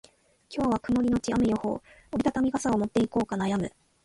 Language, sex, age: Japanese, female, 19-29